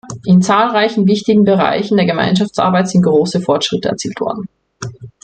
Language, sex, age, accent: German, female, 19-29, Österreichisches Deutsch